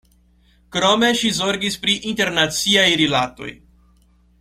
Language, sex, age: Esperanto, male, 19-29